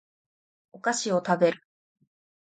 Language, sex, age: Japanese, female, under 19